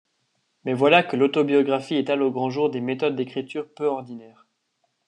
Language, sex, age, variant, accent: French, male, under 19, Français d'Europe, Français de Suisse